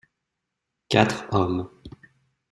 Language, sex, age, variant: French, male, 19-29, Français de métropole